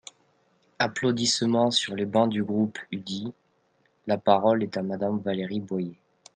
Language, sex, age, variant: French, male, 19-29, Français de métropole